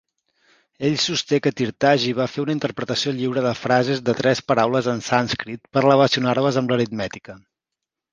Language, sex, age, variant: Catalan, male, 40-49, Central